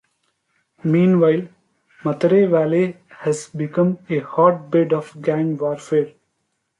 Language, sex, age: English, male, 19-29